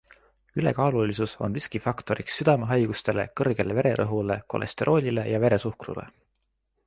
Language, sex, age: Estonian, male, 19-29